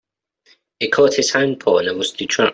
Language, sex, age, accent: English, male, 19-29, England English